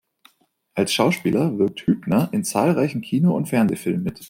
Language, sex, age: German, male, 19-29